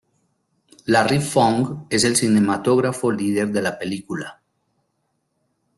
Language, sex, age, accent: Spanish, male, 40-49, Andino-Pacífico: Colombia, Perú, Ecuador, oeste de Bolivia y Venezuela andina